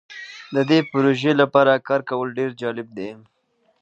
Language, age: Pashto, 30-39